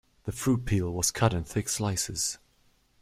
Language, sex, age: English, male, 19-29